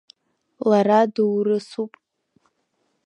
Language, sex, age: Abkhazian, female, under 19